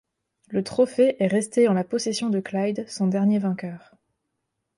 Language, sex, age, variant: French, female, 19-29, Français de métropole